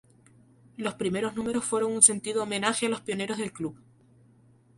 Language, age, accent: Spanish, 19-29, España: Islas Canarias